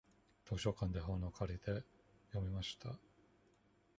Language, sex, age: Japanese, male, 19-29